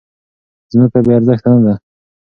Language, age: Pashto, 19-29